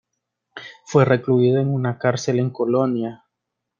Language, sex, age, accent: Spanish, male, 19-29, América central